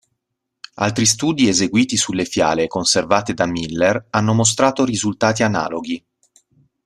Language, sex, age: Italian, male, 30-39